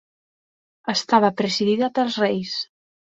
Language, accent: Catalan, valencià